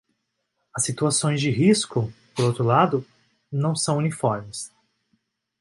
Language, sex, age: Portuguese, male, 19-29